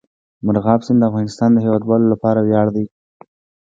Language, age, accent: Pashto, 19-29, معیاري پښتو